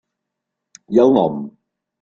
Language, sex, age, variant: Catalan, male, 60-69, Central